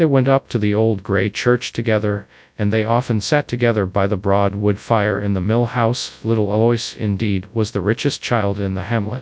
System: TTS, FastPitch